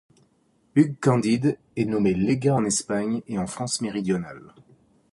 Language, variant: French, Français de métropole